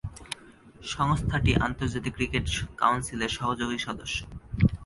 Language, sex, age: Bengali, male, under 19